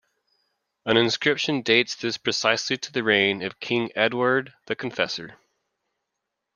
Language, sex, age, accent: English, male, 30-39, United States English